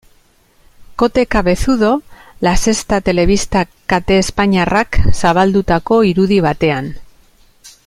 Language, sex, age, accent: Basque, female, 40-49, Mendebalekoa (Araba, Bizkaia, Gipuzkoako mendebaleko herri batzuk)